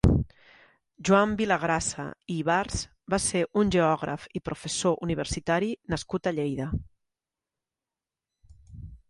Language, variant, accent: Catalan, Nord-Occidental, Lleidatà